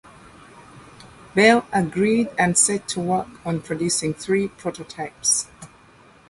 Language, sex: English, female